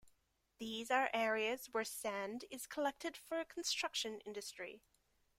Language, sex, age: English, female, 19-29